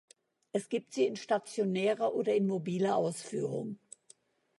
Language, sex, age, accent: German, female, 60-69, Deutschland Deutsch